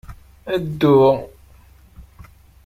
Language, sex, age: Kabyle, male, 19-29